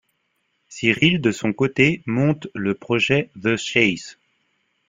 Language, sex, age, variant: French, male, 30-39, Français de métropole